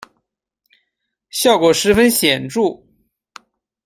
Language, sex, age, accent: Chinese, male, 30-39, 出生地：黑龙江省